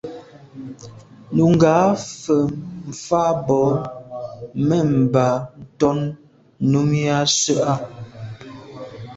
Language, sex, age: Medumba, female, 19-29